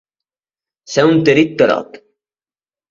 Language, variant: Catalan, Balear